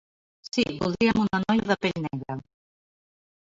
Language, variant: Catalan, Nord-Occidental